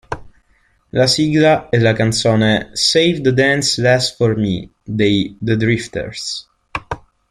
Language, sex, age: Italian, male, under 19